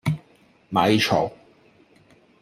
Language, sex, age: Cantonese, male, 30-39